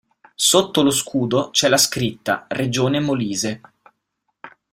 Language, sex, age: Italian, male, 19-29